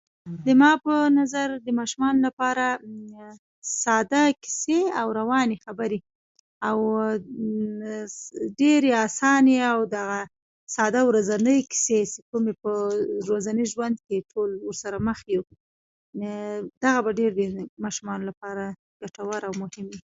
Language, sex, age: Pashto, female, 19-29